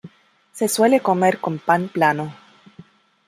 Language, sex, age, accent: Spanish, female, 30-39, América central